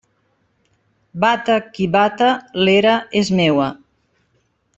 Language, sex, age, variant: Catalan, female, 50-59, Central